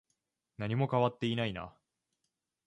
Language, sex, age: Japanese, male, 19-29